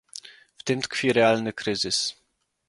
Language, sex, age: Polish, male, 30-39